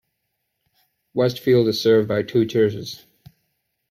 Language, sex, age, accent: English, male, 19-29, Canadian English